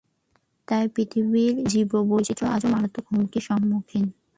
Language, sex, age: Bengali, female, 19-29